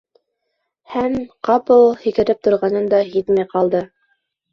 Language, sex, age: Bashkir, female, 19-29